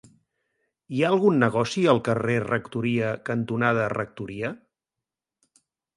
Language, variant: Catalan, Central